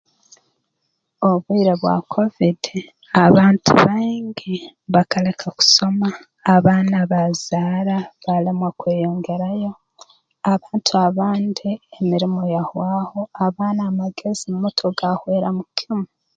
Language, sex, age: Tooro, female, 40-49